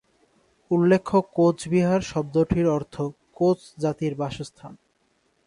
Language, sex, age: Bengali, male, 19-29